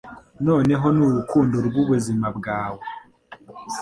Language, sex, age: Kinyarwanda, male, 19-29